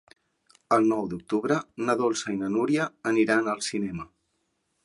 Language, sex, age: Catalan, male, 40-49